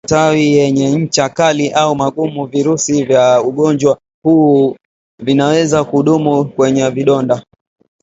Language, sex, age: Swahili, male, 19-29